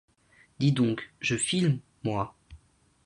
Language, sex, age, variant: French, male, under 19, Français de métropole